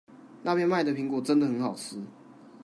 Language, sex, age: Chinese, male, 19-29